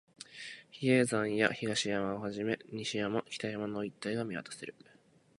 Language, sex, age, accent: Japanese, male, 19-29, 東京